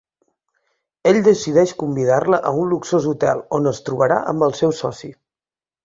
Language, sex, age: Catalan, male, 30-39